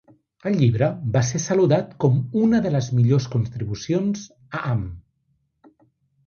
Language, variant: Catalan, Central